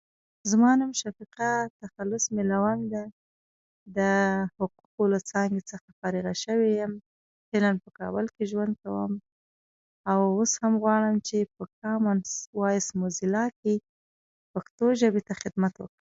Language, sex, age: Pashto, female, 19-29